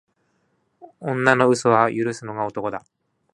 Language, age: Japanese, 40-49